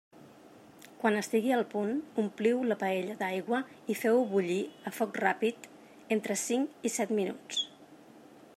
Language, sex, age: Catalan, female, 40-49